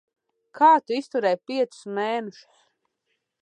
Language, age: Latvian, 19-29